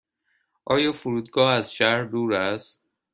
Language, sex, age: Persian, male, 30-39